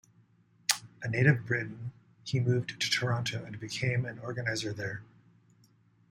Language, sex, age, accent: English, male, 50-59, United States English